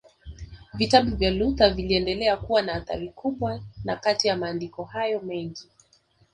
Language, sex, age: Swahili, female, 19-29